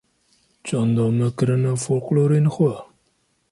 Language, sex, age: Kurdish, male, 30-39